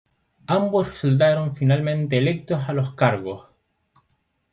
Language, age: Spanish, 19-29